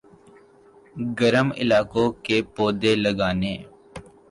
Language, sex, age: Urdu, male, 19-29